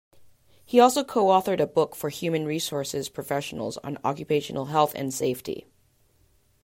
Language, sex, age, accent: English, female, 30-39, United States English